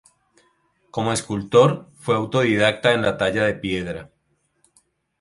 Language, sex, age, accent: Spanish, male, 40-49, Andino-Pacífico: Colombia, Perú, Ecuador, oeste de Bolivia y Venezuela andina